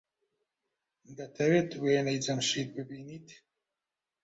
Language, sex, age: Central Kurdish, male, 30-39